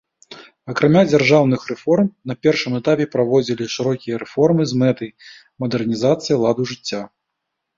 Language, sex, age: Belarusian, male, 40-49